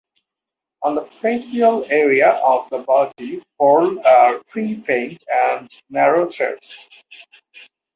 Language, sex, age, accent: English, male, 19-29, United States English; England English